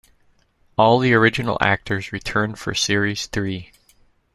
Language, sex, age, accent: English, male, 30-39, United States English